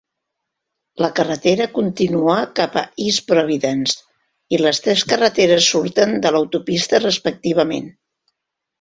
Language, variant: Catalan, Central